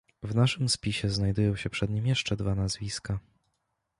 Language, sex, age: Polish, male, 19-29